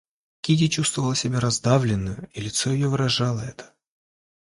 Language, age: Russian, 19-29